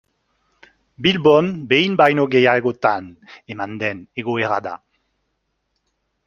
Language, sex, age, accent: Basque, male, 40-49, Nafar-lapurtarra edo Zuberotarra (Lapurdi, Nafarroa Beherea, Zuberoa)